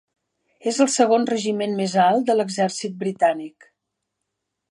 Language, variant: Catalan, Central